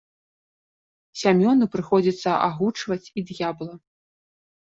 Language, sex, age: Belarusian, female, 30-39